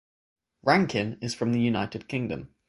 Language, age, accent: English, 19-29, England English; Northern English